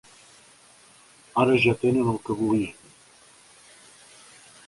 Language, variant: Catalan, Central